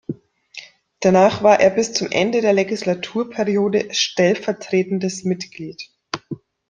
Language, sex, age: German, female, 30-39